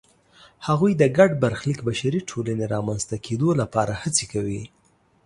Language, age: Pashto, 30-39